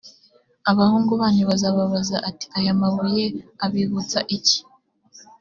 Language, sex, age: Kinyarwanda, female, under 19